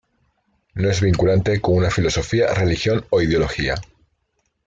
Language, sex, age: Spanish, male, 40-49